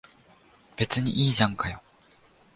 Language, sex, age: Japanese, male, 19-29